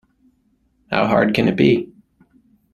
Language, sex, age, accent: English, male, 19-29, United States English